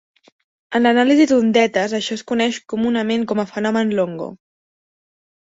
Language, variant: Catalan, Central